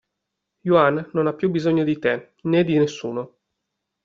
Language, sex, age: Italian, male, 30-39